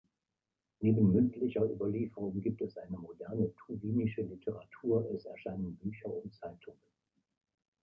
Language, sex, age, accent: German, male, 70-79, Deutschland Deutsch